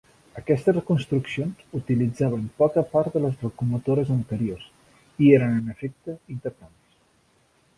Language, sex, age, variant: Catalan, male, 50-59, Central